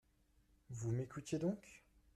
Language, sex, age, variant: French, male, under 19, Français de métropole